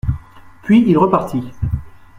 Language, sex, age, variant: French, male, 19-29, Français de métropole